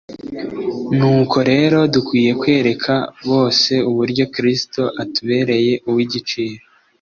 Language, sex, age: Kinyarwanda, male, 19-29